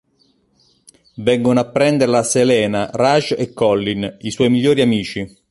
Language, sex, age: Italian, male, 40-49